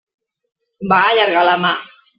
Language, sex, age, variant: Catalan, female, 40-49, Central